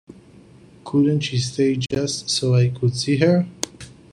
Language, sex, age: English, male, 30-39